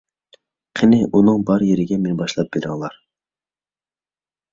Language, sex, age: Uyghur, male, 19-29